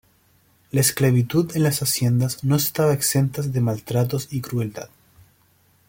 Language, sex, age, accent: Spanish, male, 30-39, Chileno: Chile, Cuyo